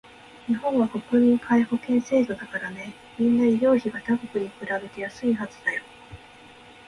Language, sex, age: Japanese, female, 19-29